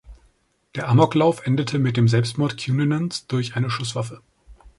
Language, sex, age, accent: German, male, 19-29, Deutschland Deutsch